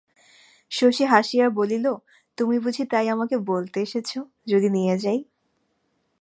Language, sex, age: Bengali, female, 19-29